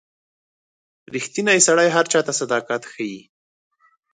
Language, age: Pashto, 30-39